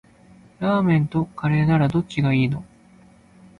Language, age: Japanese, 19-29